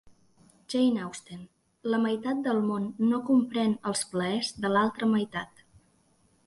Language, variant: Catalan, Central